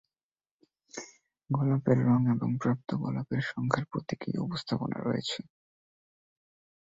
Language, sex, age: Bengali, male, 19-29